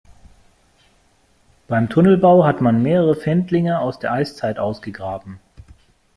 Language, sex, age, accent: German, male, 50-59, Deutschland Deutsch